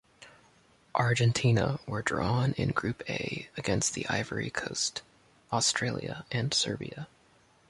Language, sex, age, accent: English, male, 19-29, United States English